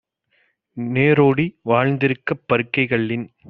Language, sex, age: Tamil, male, 30-39